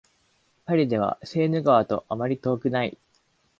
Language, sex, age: Japanese, male, under 19